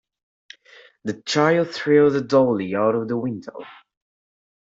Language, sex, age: English, male, under 19